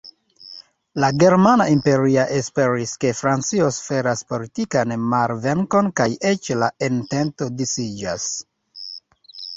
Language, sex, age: Esperanto, male, 40-49